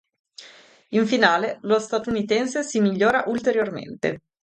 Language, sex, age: Italian, female, 30-39